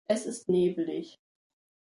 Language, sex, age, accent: German, male, under 19, Deutschland Deutsch